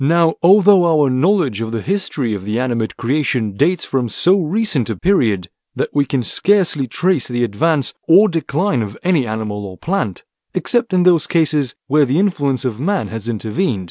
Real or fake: real